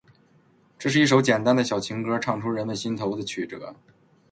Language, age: Chinese, 30-39